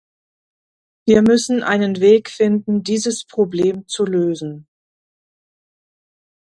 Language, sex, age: German, female, 50-59